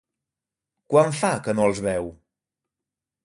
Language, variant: Catalan, Central